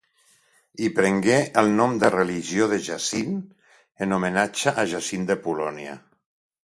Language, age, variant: Catalan, 60-69, Central